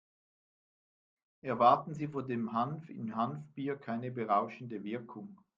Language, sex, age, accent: German, male, 50-59, Schweizerdeutsch